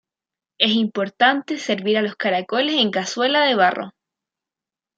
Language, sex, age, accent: Spanish, female, 19-29, Chileno: Chile, Cuyo